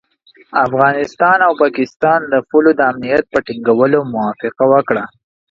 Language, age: Pashto, 19-29